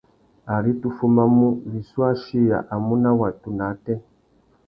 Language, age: Tuki, 40-49